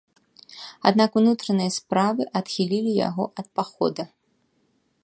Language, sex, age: Belarusian, female, 30-39